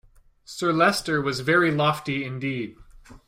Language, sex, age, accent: English, male, 19-29, Canadian English